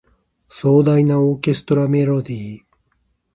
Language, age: Japanese, 50-59